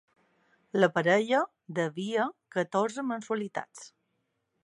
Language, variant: Catalan, Balear